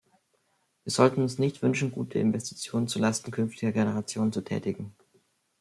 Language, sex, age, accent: German, male, under 19, Deutschland Deutsch